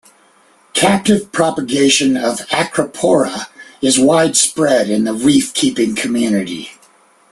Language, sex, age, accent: English, male, 50-59, United States English